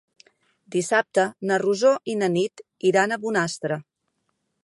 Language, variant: Catalan, Central